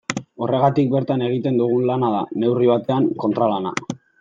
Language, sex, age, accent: Basque, male, 19-29, Mendebalekoa (Araba, Bizkaia, Gipuzkoako mendebaleko herri batzuk)